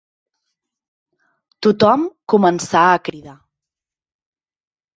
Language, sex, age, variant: Catalan, female, 30-39, Central